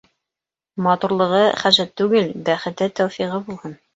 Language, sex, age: Bashkir, female, 40-49